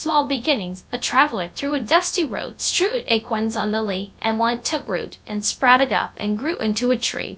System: TTS, GradTTS